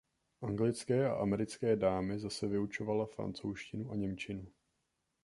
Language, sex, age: Czech, male, 19-29